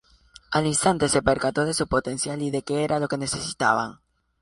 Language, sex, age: Spanish, male, under 19